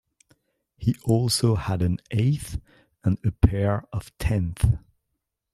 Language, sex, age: English, male, 40-49